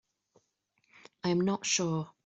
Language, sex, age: English, female, 30-39